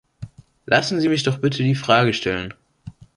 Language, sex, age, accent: German, male, under 19, Deutschland Deutsch